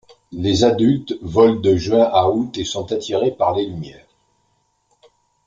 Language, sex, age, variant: French, male, 70-79, Français de métropole